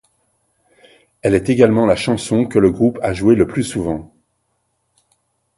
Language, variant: French, Français de métropole